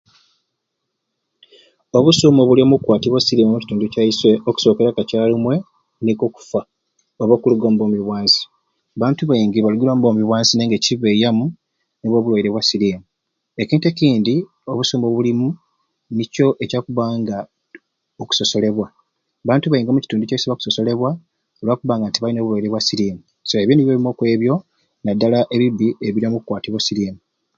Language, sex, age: Ruuli, male, 30-39